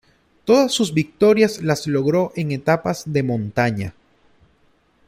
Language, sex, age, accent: Spanish, male, 30-39, Caribe: Cuba, Venezuela, Puerto Rico, República Dominicana, Panamá, Colombia caribeña, México caribeño, Costa del golfo de México